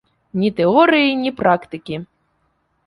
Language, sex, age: Belarusian, female, 19-29